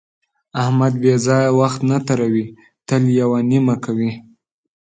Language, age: Pashto, under 19